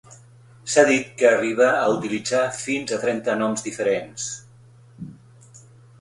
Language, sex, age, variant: Catalan, male, 50-59, Central